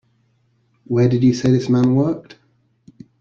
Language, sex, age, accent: English, male, 50-59, England English